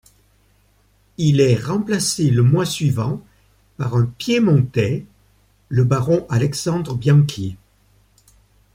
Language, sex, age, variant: French, male, 70-79, Français de métropole